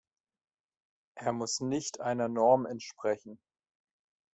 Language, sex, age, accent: German, male, 30-39, Deutschland Deutsch